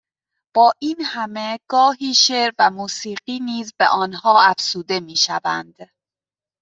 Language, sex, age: Persian, male, 30-39